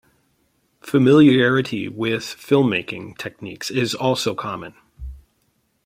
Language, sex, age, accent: English, male, 50-59, United States English